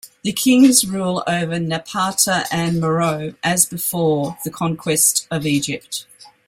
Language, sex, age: English, female, 60-69